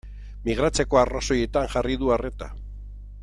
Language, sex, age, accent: Basque, male, 50-59, Erdialdekoa edo Nafarra (Gipuzkoa, Nafarroa)